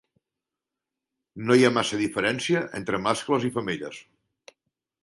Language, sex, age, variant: Catalan, male, 50-59, Central